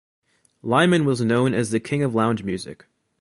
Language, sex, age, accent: English, male, 19-29, United States English